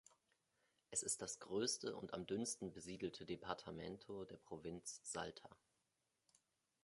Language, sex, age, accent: German, male, 30-39, Deutschland Deutsch